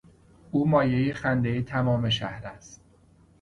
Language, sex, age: Persian, male, 30-39